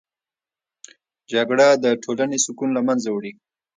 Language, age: Pashto, 30-39